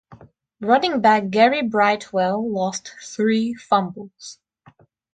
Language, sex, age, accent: English, female, 19-29, United States English